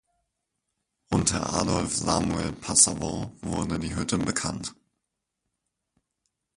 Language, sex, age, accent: German, male, 19-29, Deutschland Deutsch